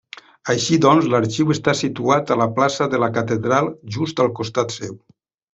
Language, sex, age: Catalan, male, 50-59